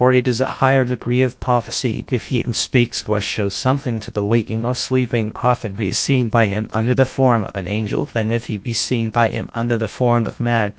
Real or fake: fake